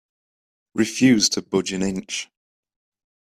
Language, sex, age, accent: English, male, 19-29, England English